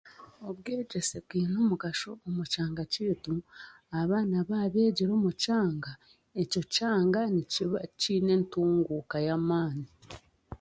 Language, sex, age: Chiga, female, 30-39